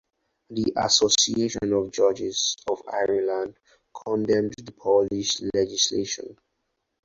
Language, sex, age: English, male, 19-29